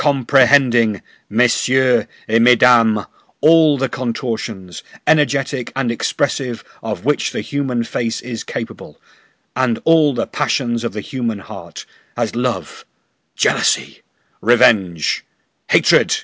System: none